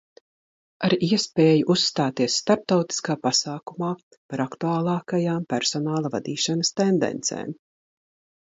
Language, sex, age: Latvian, female, 60-69